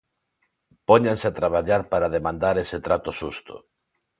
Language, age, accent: Galician, 40-49, Neofalante